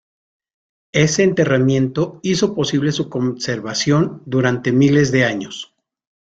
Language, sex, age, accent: Spanish, male, 50-59, México